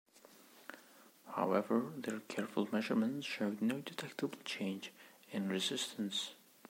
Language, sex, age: English, male, 19-29